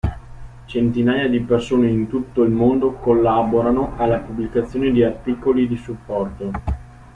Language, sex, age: Italian, male, 19-29